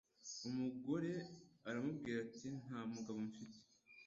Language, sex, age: Kinyarwanda, male, under 19